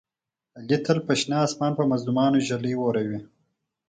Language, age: Pashto, 30-39